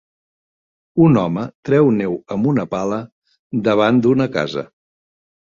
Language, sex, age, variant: Catalan, male, 60-69, Central